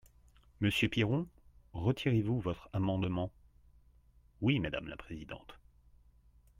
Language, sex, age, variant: French, male, 40-49, Français de métropole